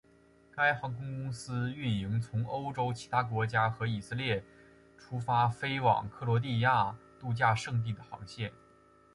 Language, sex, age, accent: Chinese, male, under 19, 出生地：黑龙江省